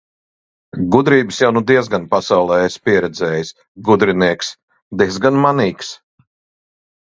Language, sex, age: Latvian, male, 50-59